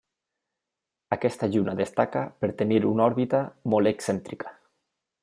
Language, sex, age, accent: Catalan, male, 19-29, valencià